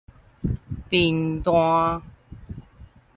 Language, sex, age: Min Nan Chinese, female, 40-49